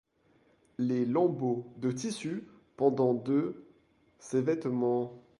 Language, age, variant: French, 19-29, Français de métropole